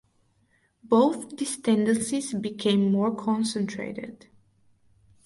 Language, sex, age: English, female, 19-29